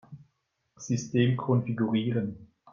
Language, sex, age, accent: German, male, 50-59, Schweizerdeutsch